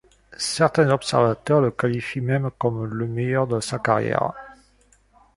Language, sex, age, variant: French, male, 50-59, Français de métropole